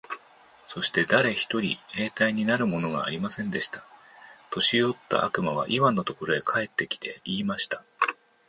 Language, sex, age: Japanese, male, 50-59